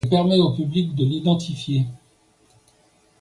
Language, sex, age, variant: French, male, 60-69, Français de métropole